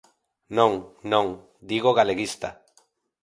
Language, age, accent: Galician, 40-49, Normativo (estándar)